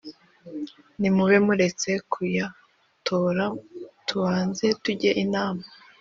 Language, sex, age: Kinyarwanda, female, 19-29